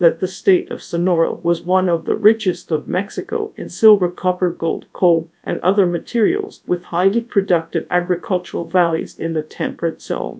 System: TTS, GradTTS